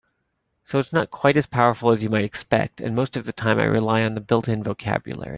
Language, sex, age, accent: English, male, 30-39, United States English